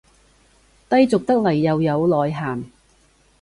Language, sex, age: Cantonese, female, 40-49